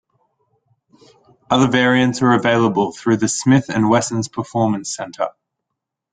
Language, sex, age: English, male, 19-29